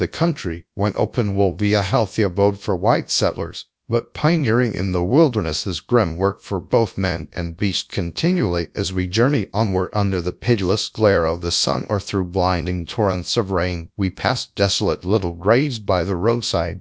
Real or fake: fake